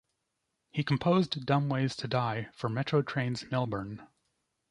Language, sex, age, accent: English, male, 30-39, United States English